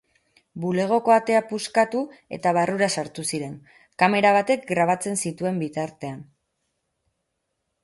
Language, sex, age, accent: Basque, female, 30-39, Erdialdekoa edo Nafarra (Gipuzkoa, Nafarroa)